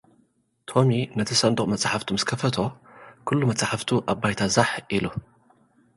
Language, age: Tigrinya, 40-49